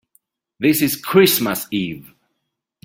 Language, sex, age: English, male, 30-39